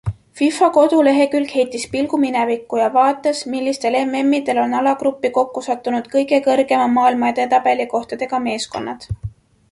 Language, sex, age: Estonian, male, 19-29